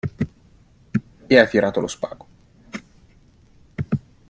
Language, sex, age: Italian, male, 19-29